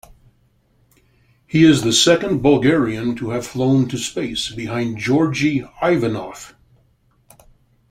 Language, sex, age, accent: English, male, 60-69, United States English